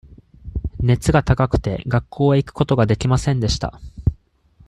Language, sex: Japanese, male